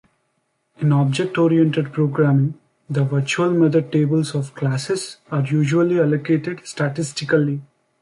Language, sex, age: English, male, 19-29